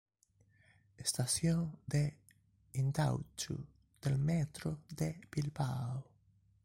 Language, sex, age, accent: Spanish, male, 19-29, España: Sur peninsular (Andalucia, Extremadura, Murcia)